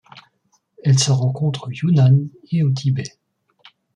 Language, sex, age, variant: French, male, 30-39, Français de métropole